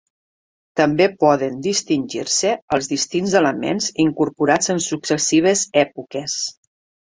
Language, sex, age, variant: Catalan, female, 50-59, Septentrional